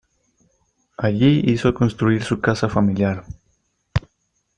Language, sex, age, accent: Spanish, male, 19-29, México